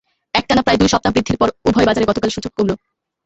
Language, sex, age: Bengali, female, under 19